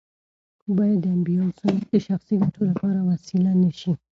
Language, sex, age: Pashto, female, under 19